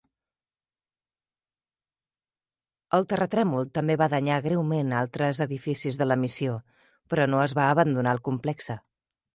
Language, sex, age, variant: Catalan, female, 40-49, Central